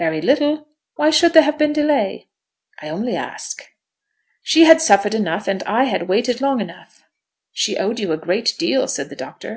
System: none